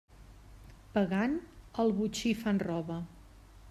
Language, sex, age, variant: Catalan, female, 40-49, Central